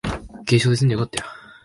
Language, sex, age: Japanese, male, under 19